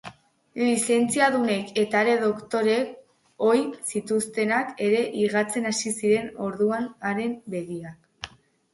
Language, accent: Basque, Mendebalekoa (Araba, Bizkaia, Gipuzkoako mendebaleko herri batzuk)